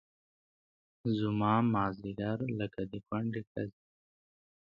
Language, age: Pashto, 19-29